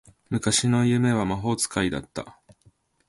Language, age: Japanese, 19-29